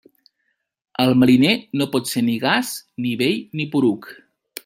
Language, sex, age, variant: Catalan, male, 40-49, Central